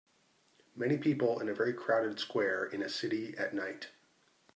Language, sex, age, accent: English, male, 50-59, United States English